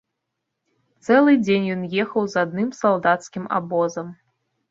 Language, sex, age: Belarusian, female, 19-29